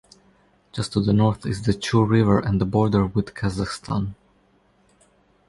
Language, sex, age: English, male, 30-39